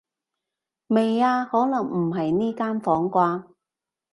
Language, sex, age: Cantonese, female, 30-39